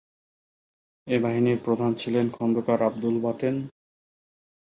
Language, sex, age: Bengali, male, 30-39